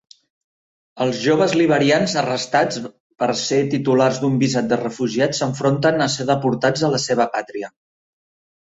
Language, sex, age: Catalan, male, 50-59